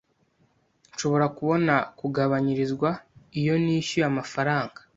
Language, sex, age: Kinyarwanda, male, 19-29